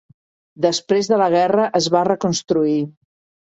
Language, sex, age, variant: Catalan, female, 50-59, Central